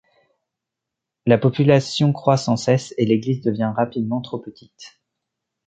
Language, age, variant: French, 19-29, Français de métropole